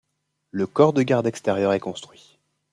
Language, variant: French, Français de métropole